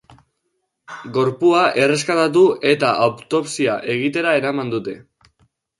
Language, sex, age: Basque, male, under 19